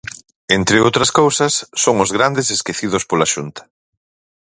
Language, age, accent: Galician, 40-49, Atlántico (seseo e gheada)